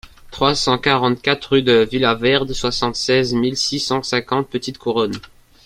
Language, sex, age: French, male, under 19